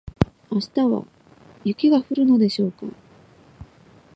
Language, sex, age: Japanese, female, 40-49